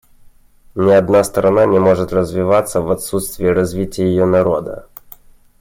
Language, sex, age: Russian, male, 19-29